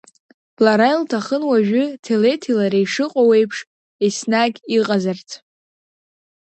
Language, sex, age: Abkhazian, female, 40-49